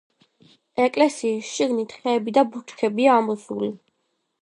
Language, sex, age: Georgian, female, 50-59